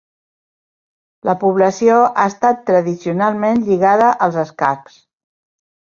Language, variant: Catalan, Central